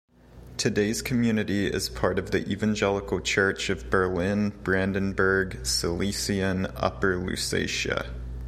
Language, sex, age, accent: English, male, 19-29, United States English